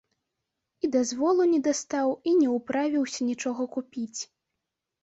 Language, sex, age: Belarusian, female, under 19